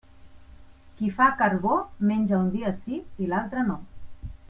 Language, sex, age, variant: Catalan, female, 30-39, Central